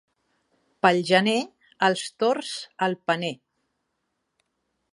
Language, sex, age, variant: Catalan, female, 60-69, Central